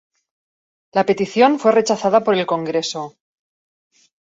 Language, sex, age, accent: Spanish, female, 50-59, España: Islas Canarias